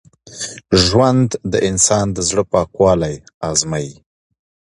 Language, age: Pashto, 30-39